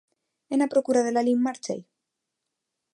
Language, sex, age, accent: Galician, female, 19-29, Neofalante